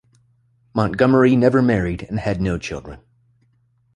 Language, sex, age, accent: English, male, 30-39, United States English